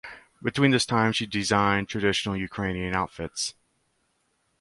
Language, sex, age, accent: English, male, 19-29, United States English